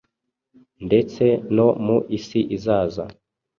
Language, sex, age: Kinyarwanda, male, 19-29